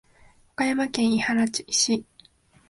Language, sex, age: Japanese, female, 19-29